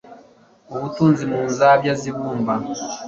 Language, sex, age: Kinyarwanda, male, 30-39